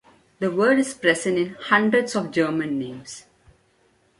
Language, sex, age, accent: English, female, 19-29, India and South Asia (India, Pakistan, Sri Lanka)